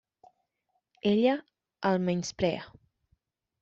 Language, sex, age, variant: Catalan, female, 19-29, Central